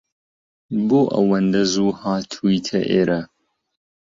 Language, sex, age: Central Kurdish, male, 30-39